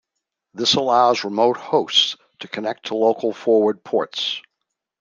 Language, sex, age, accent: English, male, 70-79, United States English